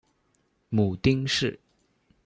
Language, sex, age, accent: Chinese, male, under 19, 出生地：湖南省